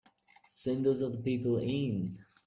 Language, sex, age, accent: English, male, 19-29, India and South Asia (India, Pakistan, Sri Lanka)